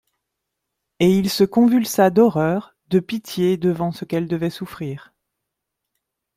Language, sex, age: French, female, 40-49